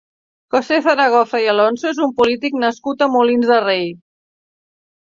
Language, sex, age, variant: Catalan, female, 60-69, Central